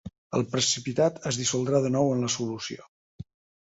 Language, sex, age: Catalan, male, 50-59